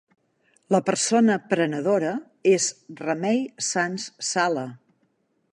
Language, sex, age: Catalan, female, 60-69